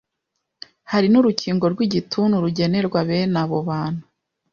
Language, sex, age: Kinyarwanda, female, 19-29